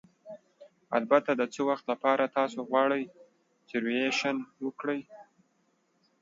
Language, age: Pashto, 19-29